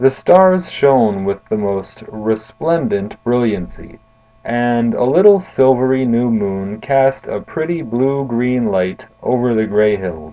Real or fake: real